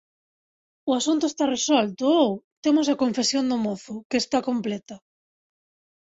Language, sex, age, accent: Galician, female, 30-39, Oriental (común en zona oriental)